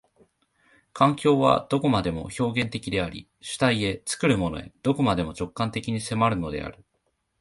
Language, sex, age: Japanese, male, 19-29